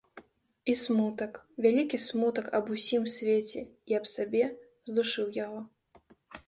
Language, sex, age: Belarusian, female, 19-29